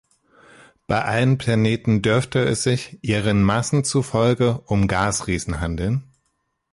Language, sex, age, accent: German, male, 30-39, Deutschland Deutsch